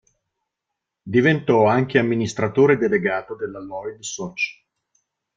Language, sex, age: Italian, male, 50-59